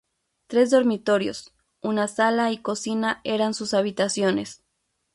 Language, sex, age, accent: Spanish, female, 30-39, México